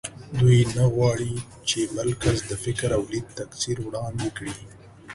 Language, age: Pashto, 30-39